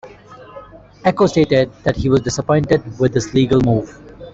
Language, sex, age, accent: English, male, 19-29, India and South Asia (India, Pakistan, Sri Lanka)